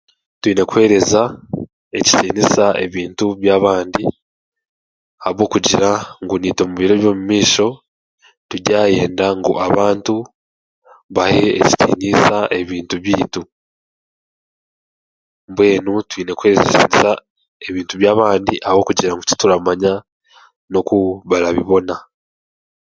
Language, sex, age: Chiga, male, 19-29